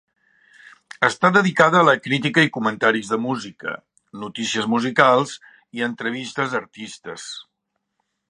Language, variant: Catalan, Central